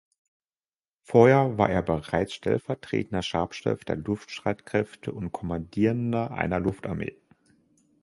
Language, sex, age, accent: German, male, 30-39, Deutschland Deutsch